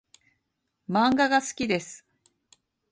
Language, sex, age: Japanese, female, 50-59